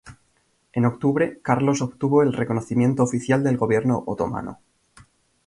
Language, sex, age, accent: Spanish, male, 19-29, España: Centro-Sur peninsular (Madrid, Toledo, Castilla-La Mancha)